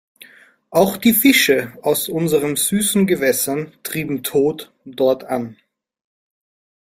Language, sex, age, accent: German, male, 30-39, Österreichisches Deutsch